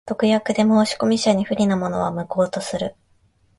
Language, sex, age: Japanese, female, 19-29